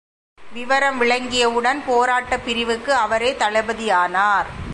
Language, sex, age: Tamil, female, 40-49